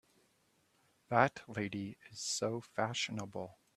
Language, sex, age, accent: English, male, 19-29, United States English